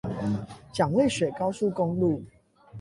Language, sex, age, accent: Chinese, male, 30-39, 出生地：桃園市